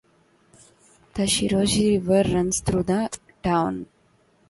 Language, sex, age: English, female, 19-29